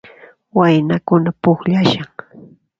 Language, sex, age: Puno Quechua, female, 40-49